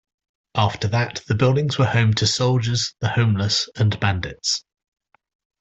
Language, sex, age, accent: English, male, 40-49, England English